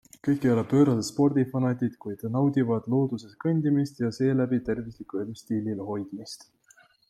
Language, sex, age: Estonian, male, 19-29